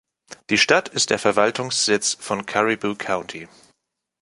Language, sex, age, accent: German, male, 19-29, Deutschland Deutsch